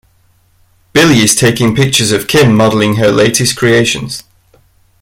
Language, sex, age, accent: English, male, 30-39, England English